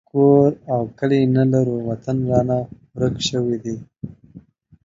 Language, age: Pashto, 19-29